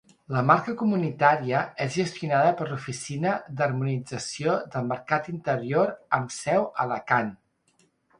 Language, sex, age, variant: Catalan, male, 50-59, Central